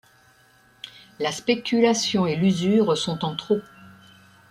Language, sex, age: French, female, 60-69